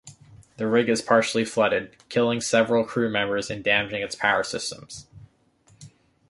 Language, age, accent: English, 19-29, United States English